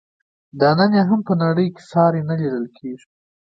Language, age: Pashto, 19-29